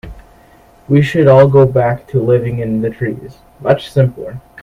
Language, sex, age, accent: English, male, 19-29, United States English